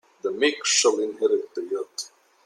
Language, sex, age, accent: English, male, 60-69, India and South Asia (India, Pakistan, Sri Lanka)